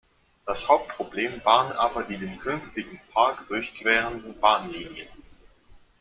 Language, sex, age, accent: German, male, 19-29, Deutschland Deutsch